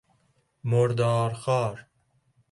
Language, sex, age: Persian, male, 19-29